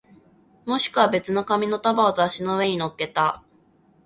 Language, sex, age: Japanese, female, 19-29